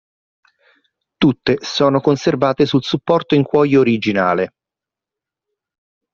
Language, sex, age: Italian, male, 40-49